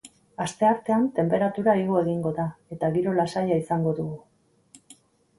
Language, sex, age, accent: Basque, female, 50-59, Erdialdekoa edo Nafarra (Gipuzkoa, Nafarroa)